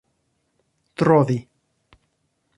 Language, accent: Esperanto, Internacia